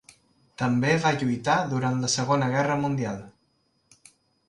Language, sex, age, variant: Catalan, male, 19-29, Balear